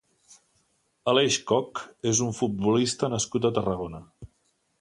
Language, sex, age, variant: Catalan, male, 50-59, Central